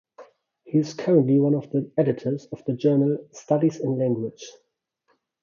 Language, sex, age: English, male, 30-39